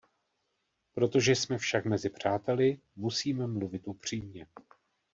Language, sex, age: Czech, male, 40-49